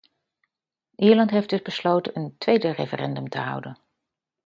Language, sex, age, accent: Dutch, female, 50-59, Nederlands Nederlands